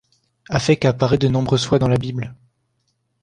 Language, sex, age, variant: French, male, 19-29, Français de métropole